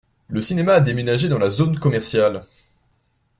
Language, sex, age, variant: French, male, 19-29, Français de métropole